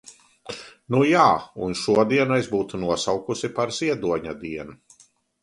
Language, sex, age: Latvian, male, 40-49